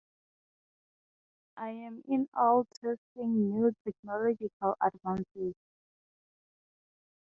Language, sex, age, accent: English, female, 19-29, Southern African (South Africa, Zimbabwe, Namibia)